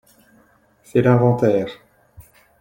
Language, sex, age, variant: French, male, 30-39, Français de métropole